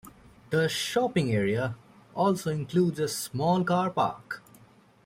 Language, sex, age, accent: English, male, 19-29, United States English